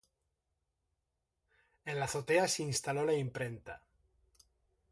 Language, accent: Spanish, España: Norte peninsular (Asturias, Castilla y León, Cantabria, País Vasco, Navarra, Aragón, La Rioja, Guadalajara, Cuenca)